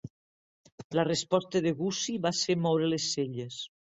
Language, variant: Catalan, Nord-Occidental